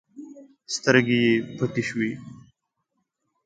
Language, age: Pashto, 19-29